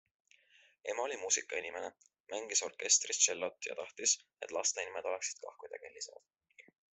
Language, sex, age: Estonian, male, 19-29